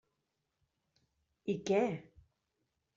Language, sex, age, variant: Catalan, female, 40-49, Central